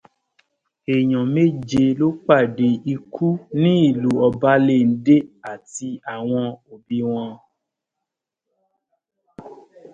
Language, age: Yoruba, 30-39